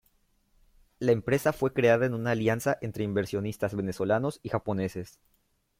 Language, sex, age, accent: Spanish, male, 19-29, México